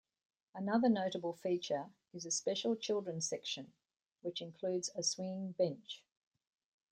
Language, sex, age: English, female, 60-69